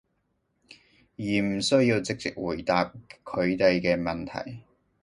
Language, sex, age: Cantonese, male, 30-39